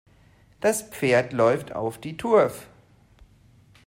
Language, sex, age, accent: German, male, 30-39, Deutschland Deutsch